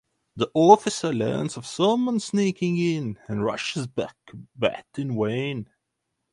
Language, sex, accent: English, male, England English; Scottish English